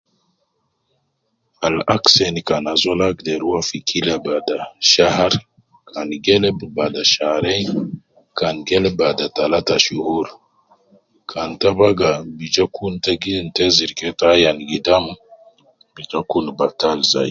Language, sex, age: Nubi, male, 30-39